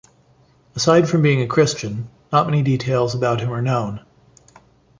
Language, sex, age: English, male, 40-49